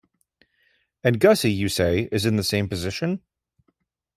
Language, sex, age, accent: English, male, 40-49, United States English